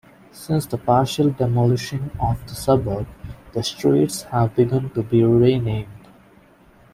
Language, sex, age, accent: English, male, 19-29, India and South Asia (India, Pakistan, Sri Lanka)